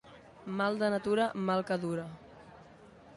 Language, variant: Catalan, Central